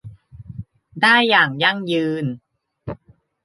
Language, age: Thai, 19-29